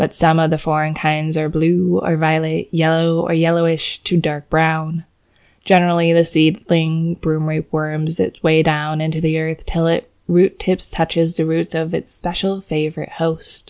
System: none